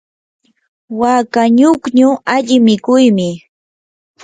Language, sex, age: Yanahuanca Pasco Quechua, female, 19-29